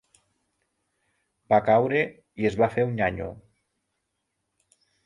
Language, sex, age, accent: Catalan, male, 40-49, Lleidatà